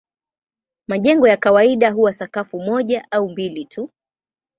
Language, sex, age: Swahili, female, 19-29